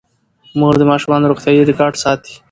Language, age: Pashto, under 19